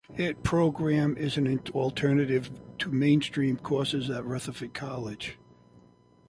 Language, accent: English, United States English